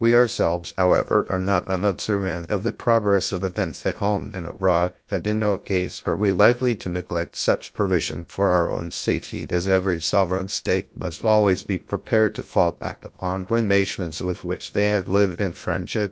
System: TTS, GlowTTS